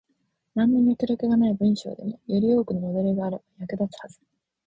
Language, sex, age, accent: Japanese, female, 19-29, 標準語